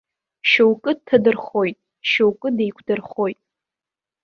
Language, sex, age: Abkhazian, female, 19-29